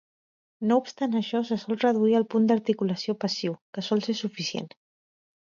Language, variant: Catalan, Central